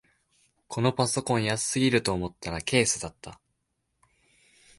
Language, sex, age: Japanese, male, 19-29